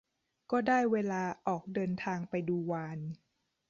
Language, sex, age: Thai, female, 30-39